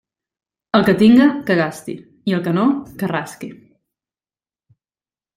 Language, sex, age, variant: Catalan, female, 19-29, Central